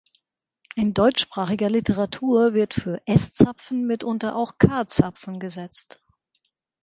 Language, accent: German, Deutschland Deutsch